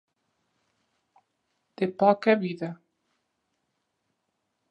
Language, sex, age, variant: Catalan, male, 19-29, Nord-Occidental